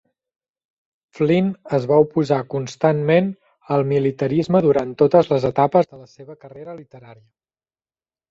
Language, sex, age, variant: Catalan, male, 30-39, Central